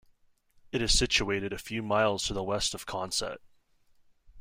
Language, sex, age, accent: English, male, 19-29, United States English